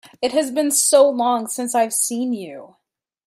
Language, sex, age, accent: English, female, 30-39, United States English